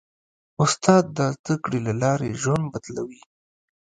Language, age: Pashto, 19-29